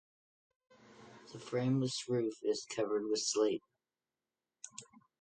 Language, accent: English, United States English